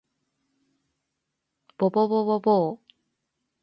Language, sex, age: Japanese, female, 19-29